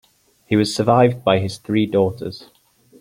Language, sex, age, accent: English, male, 19-29, England English